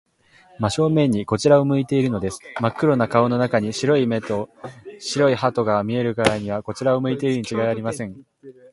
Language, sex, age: Japanese, male, 19-29